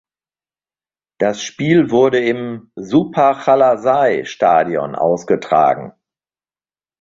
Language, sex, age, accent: German, male, 50-59, Deutschland Deutsch